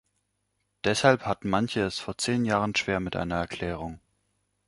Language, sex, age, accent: German, male, 19-29, Deutschland Deutsch